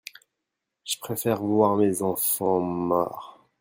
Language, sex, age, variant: French, male, 19-29, Français de métropole